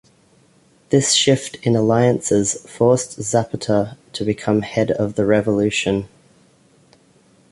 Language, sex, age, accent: English, male, 30-39, Australian English